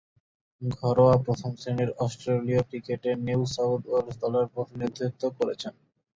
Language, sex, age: Bengali, male, 19-29